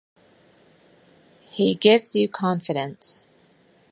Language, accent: English, United States English